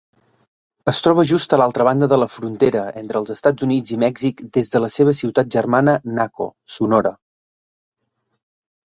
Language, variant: Catalan, Central